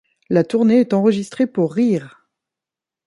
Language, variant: French, Français de métropole